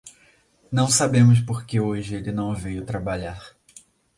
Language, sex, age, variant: Portuguese, male, under 19, Portuguese (Brasil)